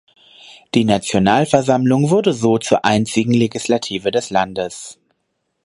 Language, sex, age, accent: German, male, 30-39, Deutschland Deutsch